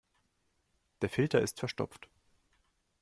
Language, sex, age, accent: German, male, 19-29, Deutschland Deutsch